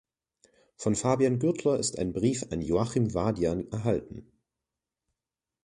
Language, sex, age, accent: German, male, under 19, Deutschland Deutsch